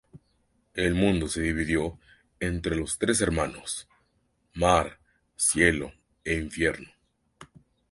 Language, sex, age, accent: Spanish, male, 19-29, México